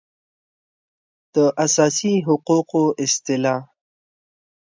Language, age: Pashto, 19-29